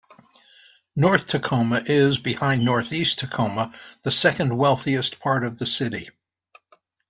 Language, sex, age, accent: English, male, 60-69, United States English